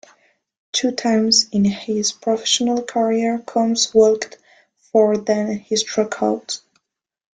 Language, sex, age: English, female, under 19